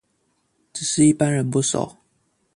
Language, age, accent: Chinese, 19-29, 出生地：彰化縣